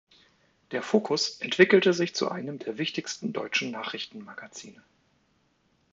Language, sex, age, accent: German, male, 40-49, Deutschland Deutsch